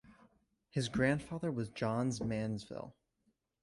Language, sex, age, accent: English, male, under 19, United States English